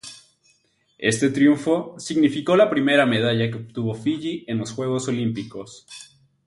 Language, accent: Spanish, México